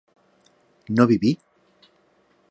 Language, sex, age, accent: Spanish, male, 40-49, España: Norte peninsular (Asturias, Castilla y León, Cantabria, País Vasco, Navarra, Aragón, La Rioja, Guadalajara, Cuenca)